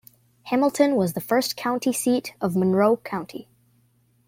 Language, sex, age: English, female, under 19